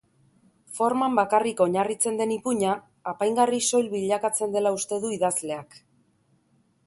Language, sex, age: Basque, female, 40-49